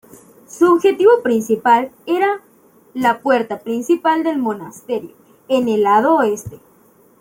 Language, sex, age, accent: Spanish, female, 19-29, México